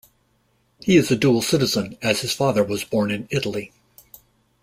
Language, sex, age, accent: English, male, 60-69, United States English